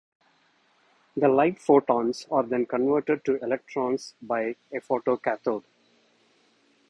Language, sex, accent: English, male, India and South Asia (India, Pakistan, Sri Lanka)